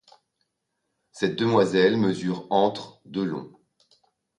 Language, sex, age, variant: French, male, 40-49, Français de métropole